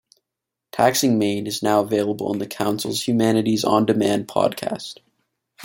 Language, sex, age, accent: English, male, 19-29, Canadian English